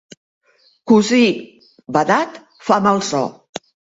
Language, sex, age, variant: Catalan, female, 70-79, Central